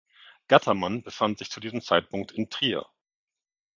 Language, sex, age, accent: German, male, 40-49, Deutschland Deutsch